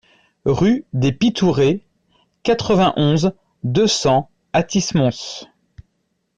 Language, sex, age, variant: French, male, 30-39, Français de métropole